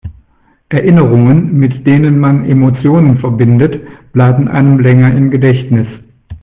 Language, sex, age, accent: German, male, 50-59, Deutschland Deutsch